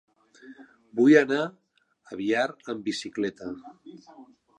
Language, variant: Catalan, Central